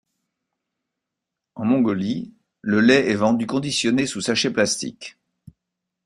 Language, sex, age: French, male, 60-69